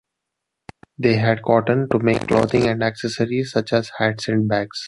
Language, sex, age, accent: English, male, 19-29, India and South Asia (India, Pakistan, Sri Lanka)